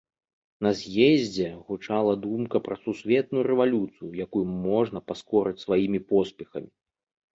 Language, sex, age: Belarusian, male, 30-39